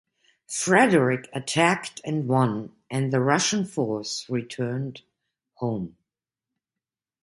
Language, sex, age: English, female, 50-59